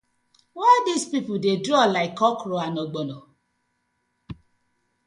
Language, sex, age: Nigerian Pidgin, female, 40-49